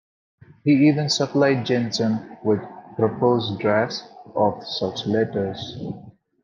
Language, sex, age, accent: English, male, 19-29, India and South Asia (India, Pakistan, Sri Lanka)